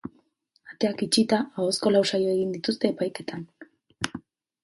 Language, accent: Basque, Erdialdekoa edo Nafarra (Gipuzkoa, Nafarroa)